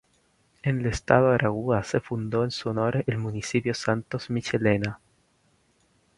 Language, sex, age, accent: Spanish, female, 19-29, Chileno: Chile, Cuyo